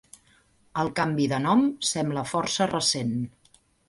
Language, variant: Catalan, Central